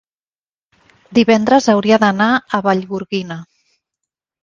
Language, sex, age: Catalan, female, 40-49